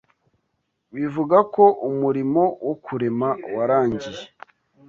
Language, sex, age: Kinyarwanda, male, 19-29